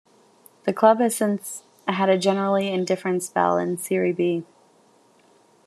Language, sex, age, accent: English, female, 19-29, United States English